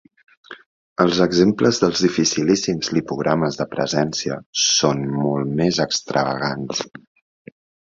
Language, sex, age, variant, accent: Catalan, male, 30-39, Central, Barceloní